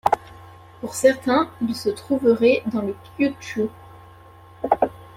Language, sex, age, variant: French, female, 19-29, Français de métropole